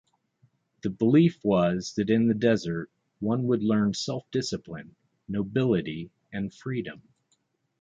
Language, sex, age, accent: English, male, 40-49, United States English